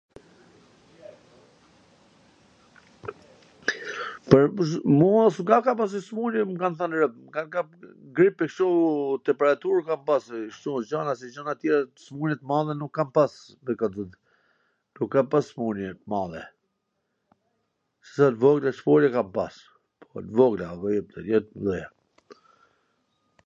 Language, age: Gheg Albanian, 40-49